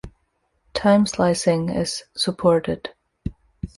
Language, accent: English, United States English